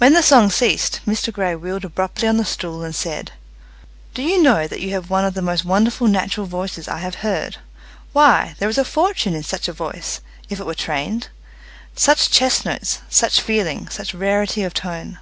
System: none